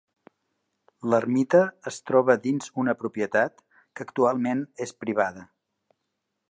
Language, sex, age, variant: Catalan, male, 50-59, Central